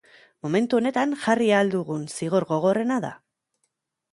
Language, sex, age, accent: Basque, female, 30-39, Erdialdekoa edo Nafarra (Gipuzkoa, Nafarroa)